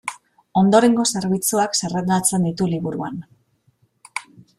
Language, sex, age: Basque, female, 30-39